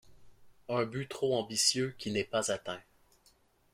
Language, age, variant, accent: French, 19-29, Français d'Amérique du Nord, Français du Canada